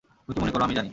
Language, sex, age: Bengali, male, 19-29